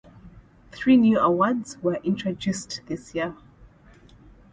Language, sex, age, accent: English, female, 30-39, England English